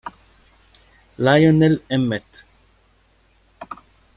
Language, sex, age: Italian, male, 40-49